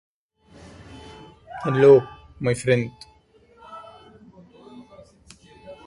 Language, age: English, 19-29